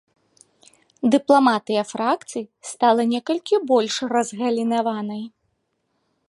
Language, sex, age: Belarusian, female, 19-29